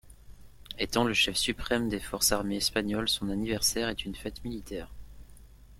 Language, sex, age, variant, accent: French, male, 19-29, Français d'Europe, Français de Belgique